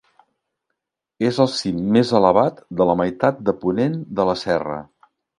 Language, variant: Catalan, Central